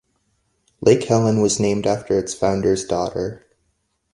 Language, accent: English, United States English